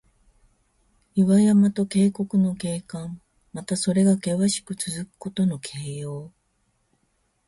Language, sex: Japanese, female